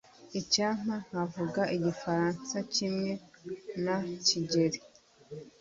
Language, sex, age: Kinyarwanda, female, 19-29